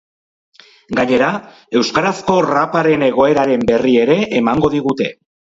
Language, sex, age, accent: Basque, male, 60-69, Mendebalekoa (Araba, Bizkaia, Gipuzkoako mendebaleko herri batzuk)